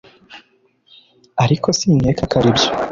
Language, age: Kinyarwanda, 19-29